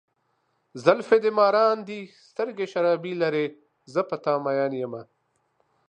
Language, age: Pashto, 40-49